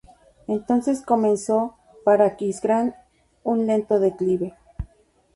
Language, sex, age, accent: Spanish, female, 40-49, México